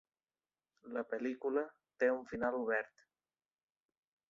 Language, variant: Catalan, Balear